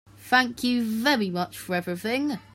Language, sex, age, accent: English, male, under 19, England English